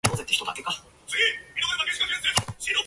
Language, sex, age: English, male, 19-29